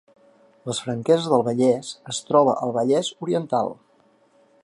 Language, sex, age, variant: Catalan, male, 50-59, Central